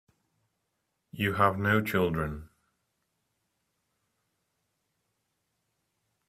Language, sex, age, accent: English, male, 19-29, England English